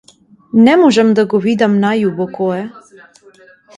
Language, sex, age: Macedonian, female, 30-39